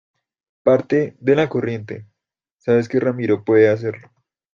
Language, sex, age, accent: Spanish, male, under 19, Andino-Pacífico: Colombia, Perú, Ecuador, oeste de Bolivia y Venezuela andina